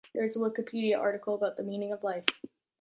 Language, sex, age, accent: English, female, 19-29, United States English